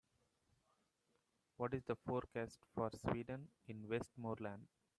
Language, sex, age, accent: English, male, 19-29, India and South Asia (India, Pakistan, Sri Lanka)